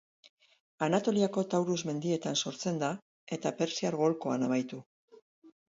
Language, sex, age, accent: Basque, female, 60-69, Erdialdekoa edo Nafarra (Gipuzkoa, Nafarroa)